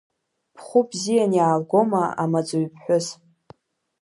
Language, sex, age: Abkhazian, female, under 19